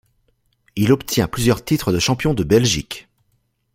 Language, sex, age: French, male, 40-49